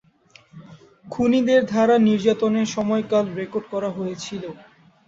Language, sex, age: Bengali, male, 19-29